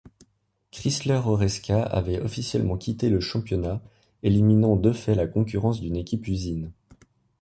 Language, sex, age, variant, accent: French, male, 19-29, Français d'Europe, Français de Suisse